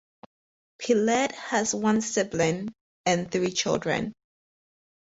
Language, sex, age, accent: English, female, 30-39, United States English